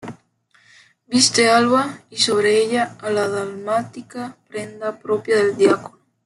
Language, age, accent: Spanish, 19-29, Caribe: Cuba, Venezuela, Puerto Rico, República Dominicana, Panamá, Colombia caribeña, México caribeño, Costa del golfo de México